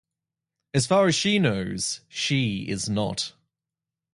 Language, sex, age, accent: English, male, 19-29, Australian English